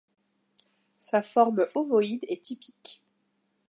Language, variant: French, Français de métropole